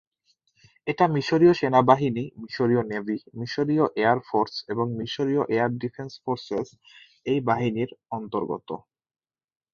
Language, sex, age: Bengali, male, 19-29